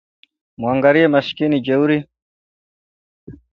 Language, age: Swahili, 19-29